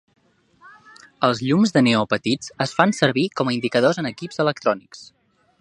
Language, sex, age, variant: Catalan, male, 19-29, Central